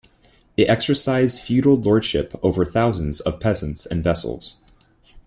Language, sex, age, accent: English, male, 19-29, United States English